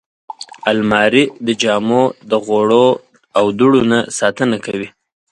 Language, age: Pashto, 19-29